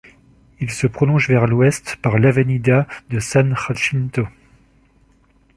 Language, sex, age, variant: French, male, 40-49, Français de métropole